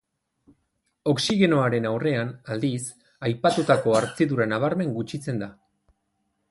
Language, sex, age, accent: Basque, male, 30-39, Erdialdekoa edo Nafarra (Gipuzkoa, Nafarroa)